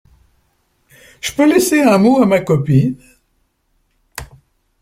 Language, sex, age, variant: French, male, 70-79, Français de métropole